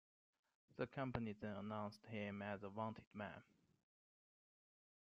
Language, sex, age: English, male, 30-39